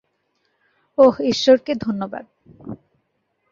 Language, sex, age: Bengali, female, 19-29